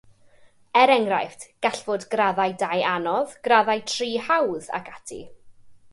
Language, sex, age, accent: Welsh, female, 19-29, Y Deyrnas Unedig Cymraeg